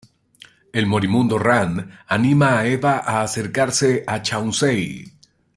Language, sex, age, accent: Spanish, male, 40-49, México